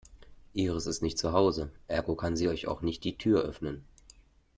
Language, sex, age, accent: German, male, 30-39, Deutschland Deutsch